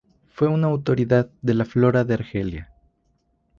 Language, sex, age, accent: Spanish, male, under 19, México